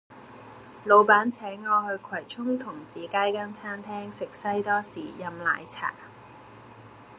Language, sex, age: Cantonese, female, 19-29